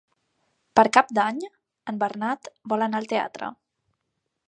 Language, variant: Catalan, Central